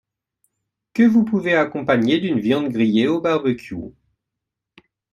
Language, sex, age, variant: French, male, 19-29, Français de métropole